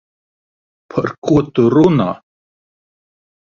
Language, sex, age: Latvian, male, 40-49